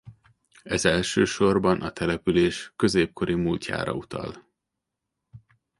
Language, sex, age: Hungarian, male, 40-49